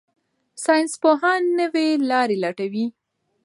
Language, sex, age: Pashto, female, 19-29